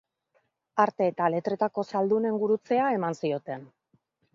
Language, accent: Basque, Mendebalekoa (Araba, Bizkaia, Gipuzkoako mendebaleko herri batzuk)